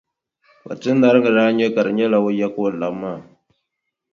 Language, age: Dagbani, 30-39